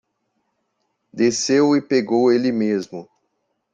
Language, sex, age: Portuguese, male, 40-49